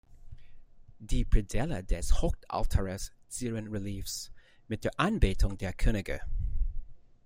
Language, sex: German, male